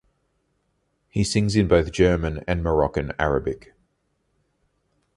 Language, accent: English, Australian English